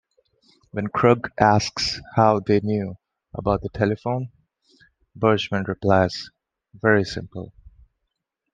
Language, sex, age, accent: English, male, 19-29, India and South Asia (India, Pakistan, Sri Lanka)